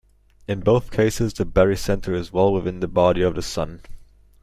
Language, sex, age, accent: English, male, 19-29, England English